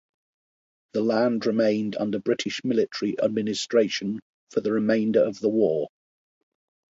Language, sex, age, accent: English, male, 50-59, England English